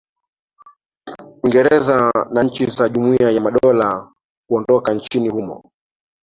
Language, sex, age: Swahili, male, 30-39